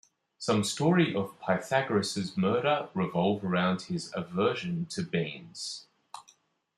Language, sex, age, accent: English, male, 30-39, Australian English